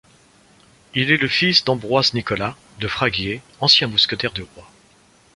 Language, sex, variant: French, male, Français de métropole